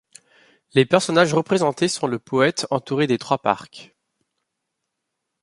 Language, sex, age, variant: French, male, 30-39, Français de métropole